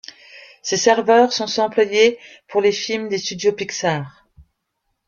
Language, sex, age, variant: French, female, 50-59, Français de métropole